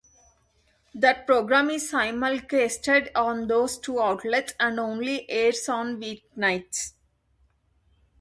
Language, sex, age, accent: English, female, 30-39, India and South Asia (India, Pakistan, Sri Lanka)